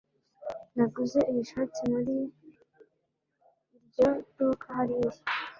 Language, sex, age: Kinyarwanda, female, 19-29